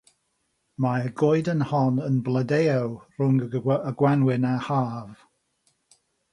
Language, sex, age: Welsh, male, 60-69